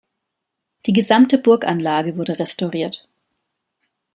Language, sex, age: German, female, 30-39